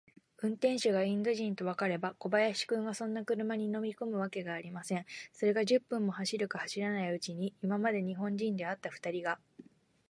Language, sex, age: Japanese, female, 19-29